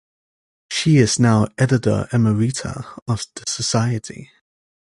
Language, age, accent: English, 19-29, United States English